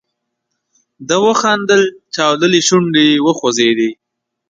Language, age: Pashto, 19-29